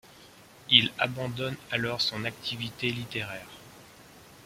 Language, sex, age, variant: French, male, 50-59, Français de métropole